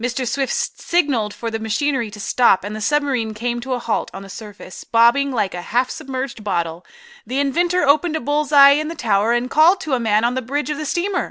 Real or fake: real